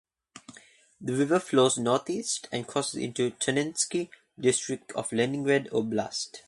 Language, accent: English, Australian English